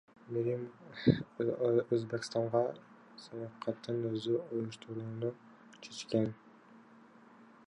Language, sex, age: Kyrgyz, male, under 19